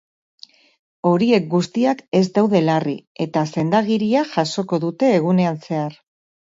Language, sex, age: Basque, female, 40-49